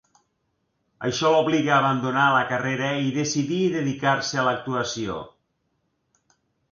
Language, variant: Catalan, Nord-Occidental